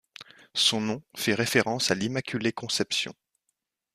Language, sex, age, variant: French, male, 19-29, Français de métropole